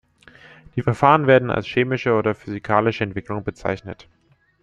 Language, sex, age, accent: German, male, under 19, Deutschland Deutsch